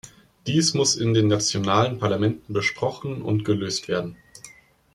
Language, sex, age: German, male, 30-39